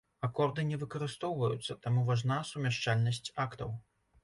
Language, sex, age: Belarusian, male, 30-39